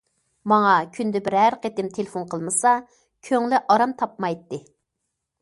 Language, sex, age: Uyghur, female, 40-49